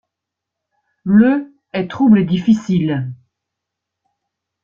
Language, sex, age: French, female, 70-79